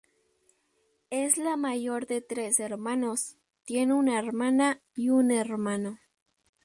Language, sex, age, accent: Spanish, female, under 19, México